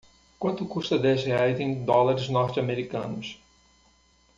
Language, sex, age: Portuguese, male, 50-59